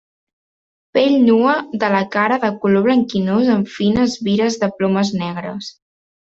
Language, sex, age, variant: Catalan, female, 19-29, Central